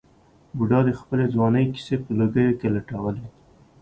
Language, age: Pashto, 30-39